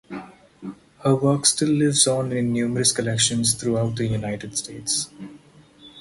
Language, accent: English, India and South Asia (India, Pakistan, Sri Lanka)